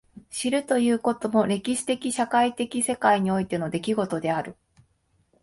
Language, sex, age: Japanese, female, 19-29